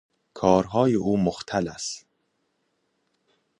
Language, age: Persian, 30-39